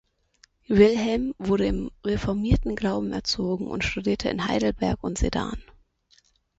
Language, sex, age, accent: German, female, 19-29, Deutschland Deutsch